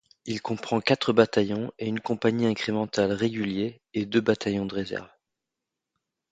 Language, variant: French, Français de métropole